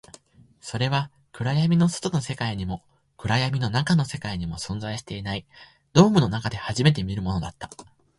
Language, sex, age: Japanese, male, 19-29